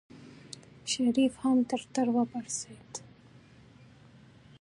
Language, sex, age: Pashto, female, 19-29